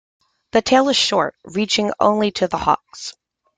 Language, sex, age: English, female, 40-49